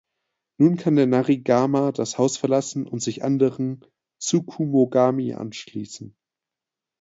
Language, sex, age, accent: German, male, 19-29, Deutschland Deutsch